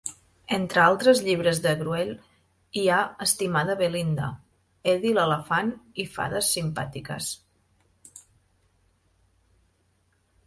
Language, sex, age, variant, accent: Catalan, female, 30-39, Central, nord-oriental; Empordanès